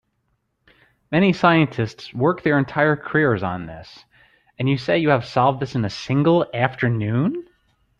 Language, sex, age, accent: English, male, 30-39, United States English